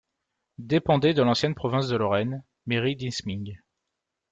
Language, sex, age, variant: French, male, 19-29, Français de métropole